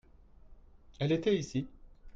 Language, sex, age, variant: French, male, 30-39, Français de métropole